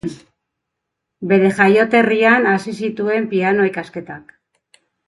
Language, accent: Basque, Erdialdekoa edo Nafarra (Gipuzkoa, Nafarroa)